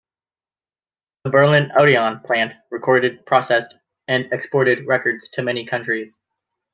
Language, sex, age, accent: English, male, 19-29, United States English